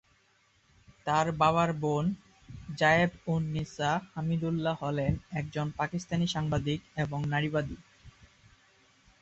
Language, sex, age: Bengali, male, 19-29